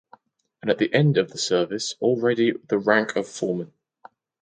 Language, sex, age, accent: English, male, under 19, England English